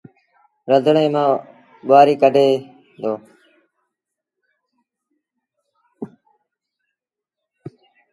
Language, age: Sindhi Bhil, 19-29